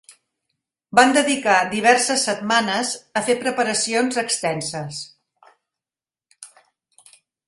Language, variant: Catalan, Central